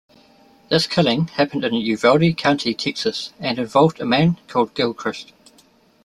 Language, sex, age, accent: English, male, 30-39, New Zealand English